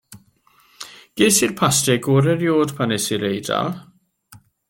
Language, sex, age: Welsh, male, 50-59